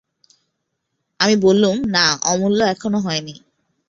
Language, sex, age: Bengali, female, 19-29